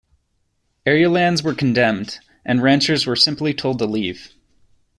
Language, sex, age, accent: English, male, 19-29, United States English